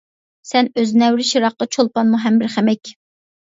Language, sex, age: Uyghur, female, 19-29